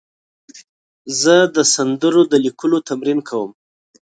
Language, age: Pashto, 30-39